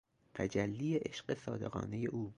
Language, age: Persian, 19-29